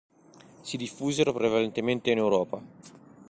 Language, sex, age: Italian, male, 40-49